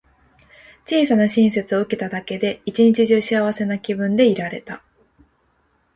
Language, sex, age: Japanese, female, 19-29